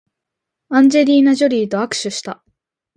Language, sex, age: Japanese, female, under 19